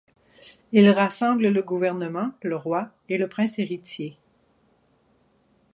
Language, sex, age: French, female, 50-59